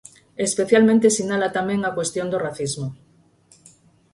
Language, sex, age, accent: Galician, female, 50-59, Normativo (estándar)